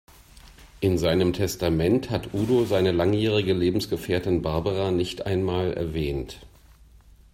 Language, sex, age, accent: German, male, 50-59, Deutschland Deutsch